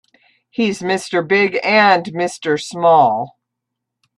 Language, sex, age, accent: English, female, 60-69, United States English